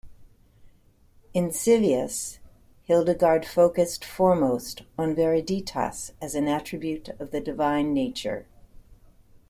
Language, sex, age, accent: English, female, 60-69, United States English